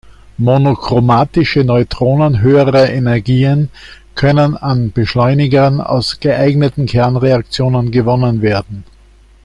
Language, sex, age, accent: German, male, 60-69, Österreichisches Deutsch